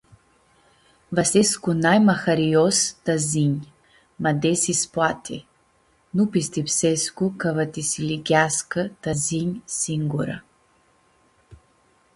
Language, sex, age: Aromanian, female, 30-39